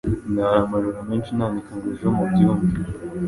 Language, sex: Kinyarwanda, male